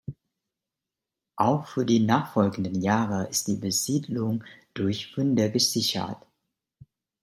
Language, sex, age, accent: German, male, 30-39, Deutschland Deutsch